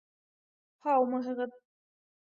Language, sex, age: Bashkir, female, 30-39